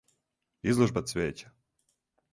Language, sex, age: Serbian, male, 30-39